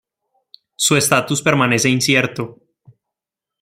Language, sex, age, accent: Spanish, male, 19-29, Andino-Pacífico: Colombia, Perú, Ecuador, oeste de Bolivia y Venezuela andina